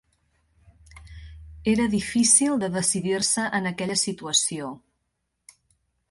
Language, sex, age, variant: Catalan, female, 30-39, Central